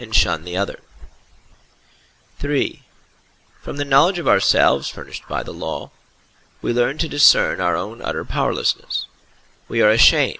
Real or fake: real